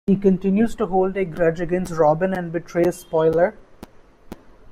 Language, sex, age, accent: English, male, 19-29, India and South Asia (India, Pakistan, Sri Lanka)